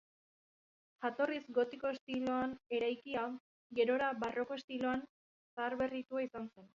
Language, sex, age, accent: Basque, female, 19-29, Erdialdekoa edo Nafarra (Gipuzkoa, Nafarroa)